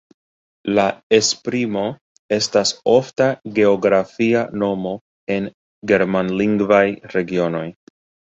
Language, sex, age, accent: Esperanto, male, 30-39, Internacia